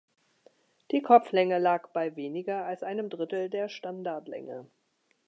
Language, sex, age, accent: German, female, 50-59, Deutschland Deutsch